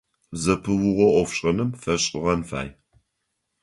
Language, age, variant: Adyghe, 60-69, Адыгабзэ (Кирил, пстэумэ зэдыряе)